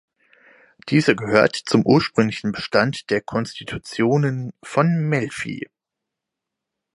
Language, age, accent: German, 19-29, Deutschland Deutsch